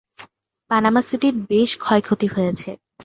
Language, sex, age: Bengali, female, under 19